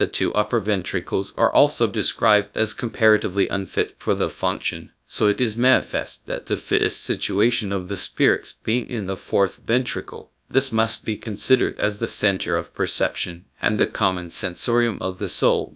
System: TTS, GradTTS